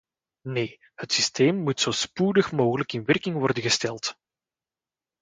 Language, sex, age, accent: Dutch, male, 40-49, Belgisch Nederlands